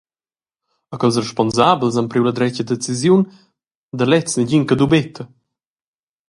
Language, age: Romansh, 19-29